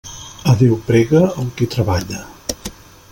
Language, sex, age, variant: Catalan, male, 50-59, Central